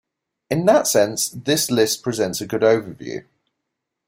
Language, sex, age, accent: English, male, 19-29, England English